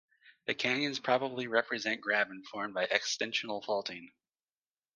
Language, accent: English, United States English